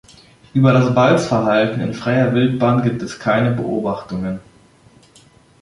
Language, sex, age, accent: German, male, under 19, Deutschland Deutsch